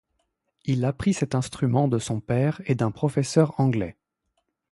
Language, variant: French, Français de métropole